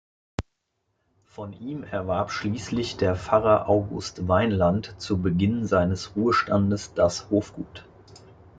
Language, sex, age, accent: German, male, 40-49, Deutschland Deutsch